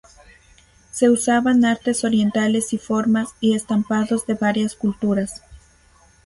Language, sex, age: Spanish, female, under 19